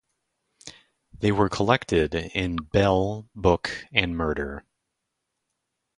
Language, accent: English, United States English